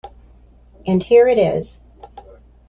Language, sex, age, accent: English, female, 40-49, United States English